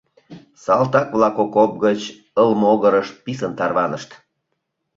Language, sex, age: Mari, male, 40-49